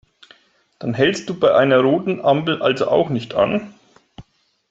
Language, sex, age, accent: German, male, 40-49, Deutschland Deutsch